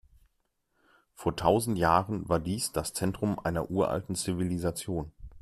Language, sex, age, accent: German, male, 30-39, Deutschland Deutsch